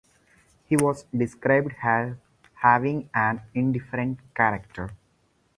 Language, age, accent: English, 19-29, India and South Asia (India, Pakistan, Sri Lanka)